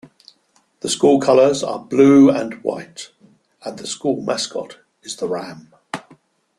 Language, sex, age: English, male, 60-69